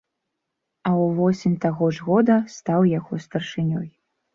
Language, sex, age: Belarusian, female, 19-29